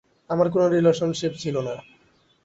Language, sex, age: Bengali, male, 19-29